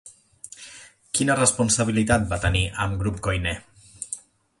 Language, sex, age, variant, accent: Catalan, male, 30-39, Central, central